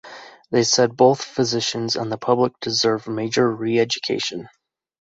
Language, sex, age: English, male, 19-29